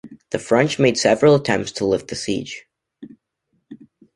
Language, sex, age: English, male, under 19